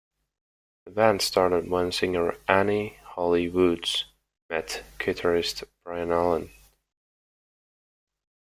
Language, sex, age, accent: English, male, 19-29, United States English